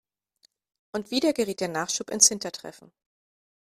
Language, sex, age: German, female, 30-39